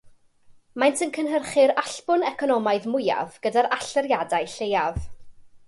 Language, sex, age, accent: Welsh, female, 19-29, Y Deyrnas Unedig Cymraeg